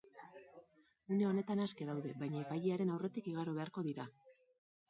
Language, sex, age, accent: Basque, female, 40-49, Mendebalekoa (Araba, Bizkaia, Gipuzkoako mendebaleko herri batzuk)